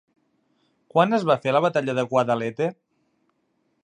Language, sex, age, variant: Catalan, male, 30-39, Central